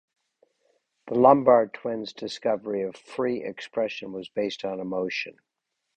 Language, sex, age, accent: English, male, 70-79, United States English